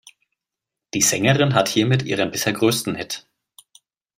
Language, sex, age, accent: German, male, 30-39, Deutschland Deutsch